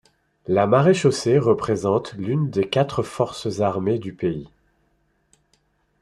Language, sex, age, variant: French, male, 40-49, Français de métropole